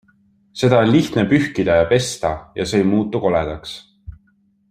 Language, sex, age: Estonian, male, 19-29